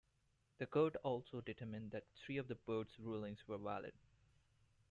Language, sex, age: English, male, 19-29